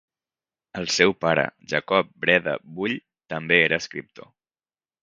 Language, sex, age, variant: Catalan, male, 30-39, Central